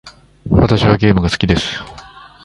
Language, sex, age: Japanese, male, 50-59